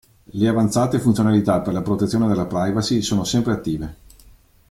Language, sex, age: Italian, male, 40-49